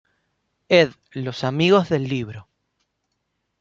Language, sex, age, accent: Spanish, male, 40-49, Rioplatense: Argentina, Uruguay, este de Bolivia, Paraguay